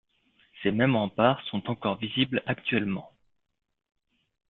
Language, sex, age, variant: French, male, 19-29, Français de métropole